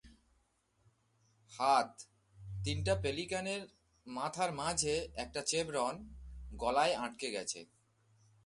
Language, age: Bengali, 40-49